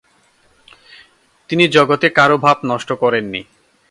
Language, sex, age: Bengali, male, 19-29